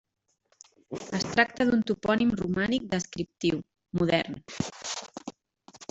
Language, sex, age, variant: Catalan, female, 30-39, Central